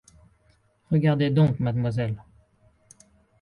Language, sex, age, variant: French, male, 30-39, Français de métropole